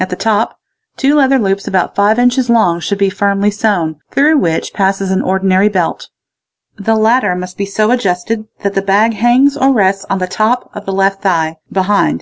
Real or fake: real